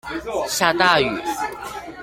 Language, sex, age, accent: Chinese, female, 19-29, 出生地：宜蘭縣